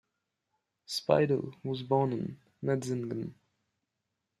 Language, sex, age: English, male, under 19